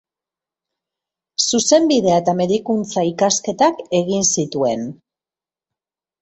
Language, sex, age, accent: Basque, female, 50-59, Mendebalekoa (Araba, Bizkaia, Gipuzkoako mendebaleko herri batzuk)